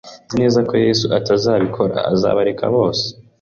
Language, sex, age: Kinyarwanda, male, 19-29